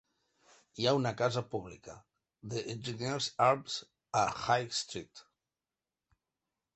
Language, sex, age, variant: Catalan, male, 50-59, Central